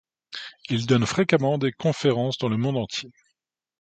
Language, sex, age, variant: French, male, 40-49, Français de métropole